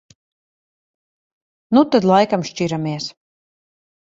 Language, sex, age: Latvian, female, 40-49